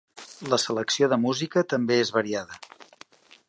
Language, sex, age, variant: Catalan, male, 50-59, Central